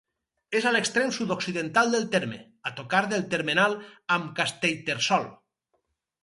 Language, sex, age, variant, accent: Catalan, male, 50-59, Valencià meridional, valencià